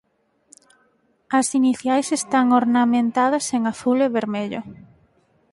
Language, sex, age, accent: Galician, female, 19-29, Normativo (estándar)